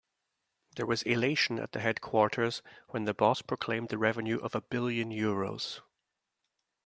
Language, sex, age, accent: English, male, 40-49, Scottish English